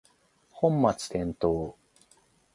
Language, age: Japanese, 40-49